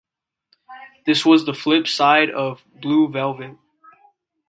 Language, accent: English, United States English